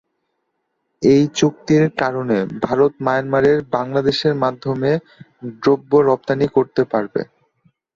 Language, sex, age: Bengali, male, 19-29